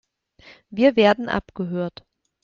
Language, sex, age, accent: German, female, 30-39, Deutschland Deutsch